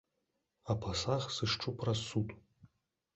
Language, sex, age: Belarusian, male, 30-39